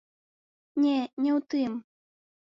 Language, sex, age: Belarusian, female, under 19